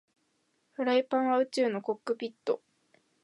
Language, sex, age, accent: Japanese, female, 19-29, 標準語